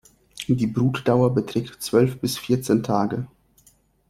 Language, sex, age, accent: German, male, 30-39, Russisch Deutsch